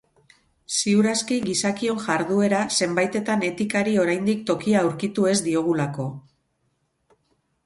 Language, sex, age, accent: Basque, female, 40-49, Mendebalekoa (Araba, Bizkaia, Gipuzkoako mendebaleko herri batzuk)